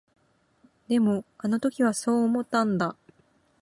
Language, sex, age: Japanese, female, 30-39